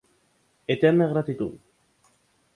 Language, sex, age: Spanish, male, 19-29